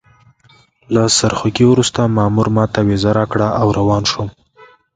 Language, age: Pashto, 19-29